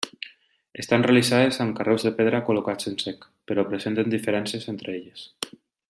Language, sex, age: Catalan, male, 30-39